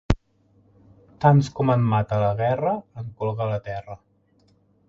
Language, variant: Catalan, Central